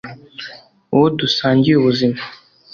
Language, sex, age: Kinyarwanda, male, under 19